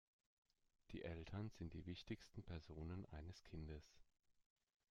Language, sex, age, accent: German, male, 30-39, Deutschland Deutsch